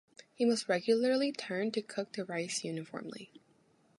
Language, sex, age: English, female, 19-29